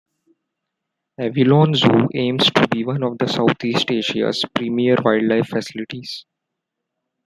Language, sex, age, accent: English, male, 19-29, India and South Asia (India, Pakistan, Sri Lanka)